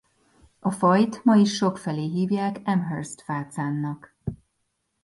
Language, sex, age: Hungarian, female, 40-49